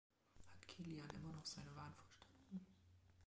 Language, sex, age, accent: German, male, 19-29, Deutschland Deutsch